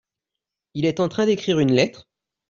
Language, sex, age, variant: French, male, 30-39, Français de métropole